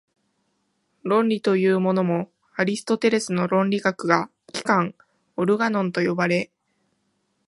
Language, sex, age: Japanese, female, 19-29